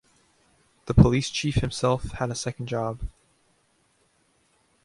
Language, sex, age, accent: English, male, 19-29, United States English